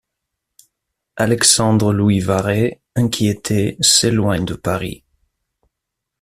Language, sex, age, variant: French, male, 30-39, Français de métropole